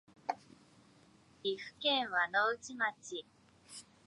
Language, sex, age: Japanese, male, 19-29